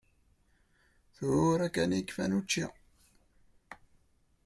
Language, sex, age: Kabyle, male, 19-29